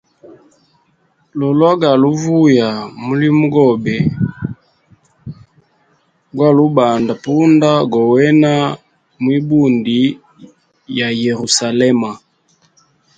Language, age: Hemba, 19-29